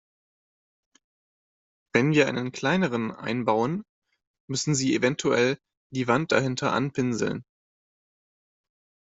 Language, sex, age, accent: German, male, 19-29, Deutschland Deutsch